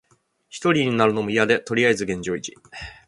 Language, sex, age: Japanese, male, 30-39